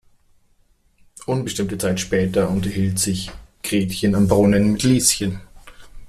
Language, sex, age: German, male, 30-39